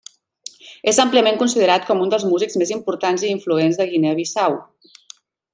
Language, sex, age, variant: Catalan, female, 30-39, Central